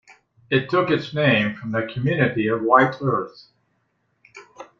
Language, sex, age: English, male, 70-79